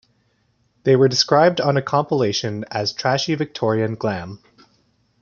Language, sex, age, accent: English, male, 19-29, Canadian English